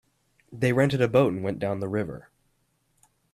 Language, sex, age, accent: English, male, 19-29, Canadian English